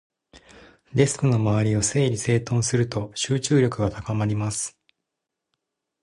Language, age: Japanese, 19-29